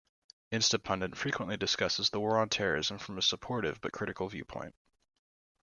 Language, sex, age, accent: English, male, under 19, United States English